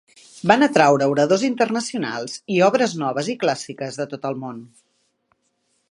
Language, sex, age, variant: Catalan, female, 50-59, Central